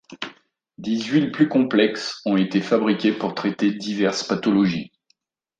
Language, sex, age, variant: French, male, 40-49, Français de métropole